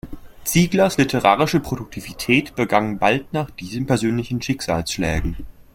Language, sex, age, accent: German, male, under 19, Deutschland Deutsch